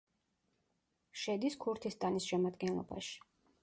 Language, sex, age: Georgian, female, 30-39